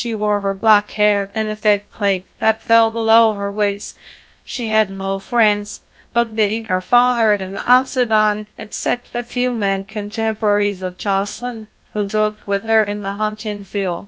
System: TTS, GlowTTS